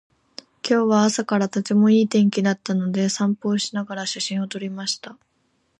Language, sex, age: Japanese, female, 19-29